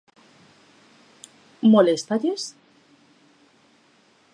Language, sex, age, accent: Galician, female, 40-49, Atlántico (seseo e gheada)